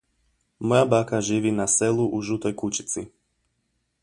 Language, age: Croatian, 19-29